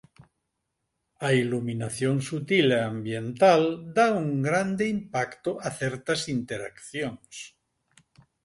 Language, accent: Galician, Central (gheada); Normativo (estándar)